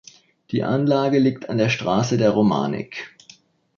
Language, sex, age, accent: German, male, 19-29, Deutschland Deutsch